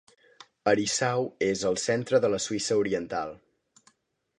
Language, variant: Catalan, Central